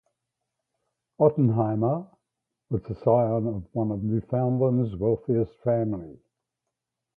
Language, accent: English, Australian English